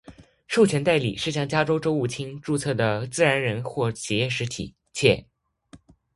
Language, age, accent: Chinese, under 19, 出生地：湖北省